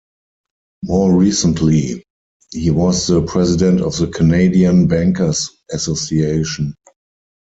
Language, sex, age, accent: English, male, 40-49, German English